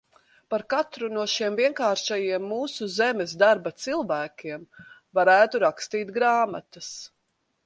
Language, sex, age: Latvian, female, 40-49